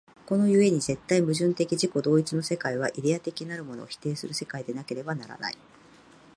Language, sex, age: Japanese, female, 50-59